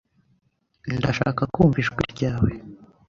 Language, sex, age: Kinyarwanda, male, under 19